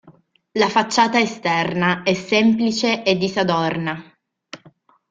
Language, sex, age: Italian, female, 19-29